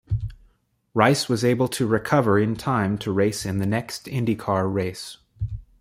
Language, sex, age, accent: English, male, 19-29, United States English